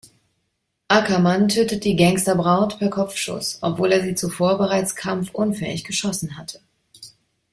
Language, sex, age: German, female, 30-39